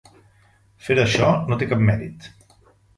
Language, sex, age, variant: Catalan, male, 50-59, Central